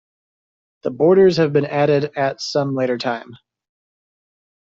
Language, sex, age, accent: English, male, 30-39, United States English